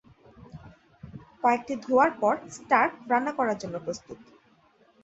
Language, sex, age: Bengali, female, 19-29